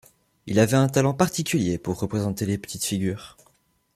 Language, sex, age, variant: French, male, under 19, Français de métropole